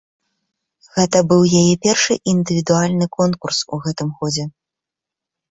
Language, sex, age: Belarusian, female, 30-39